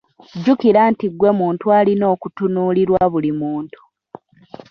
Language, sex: Ganda, female